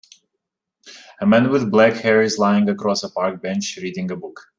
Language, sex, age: English, male, 30-39